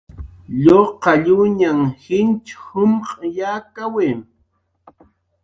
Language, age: Jaqaru, 40-49